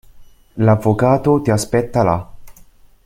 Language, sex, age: Italian, male, 19-29